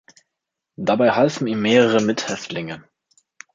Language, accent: German, Deutschland Deutsch